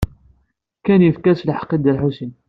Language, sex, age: Kabyle, male, 19-29